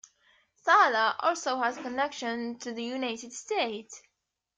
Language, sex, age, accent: English, female, 19-29, United States English